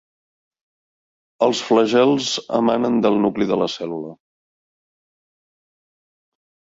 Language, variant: Catalan, Central